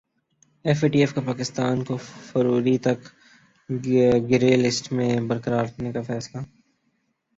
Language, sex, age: Urdu, male, 19-29